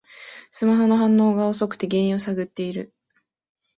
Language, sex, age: Japanese, female, 19-29